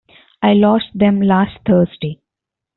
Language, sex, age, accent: English, female, 19-29, India and South Asia (India, Pakistan, Sri Lanka)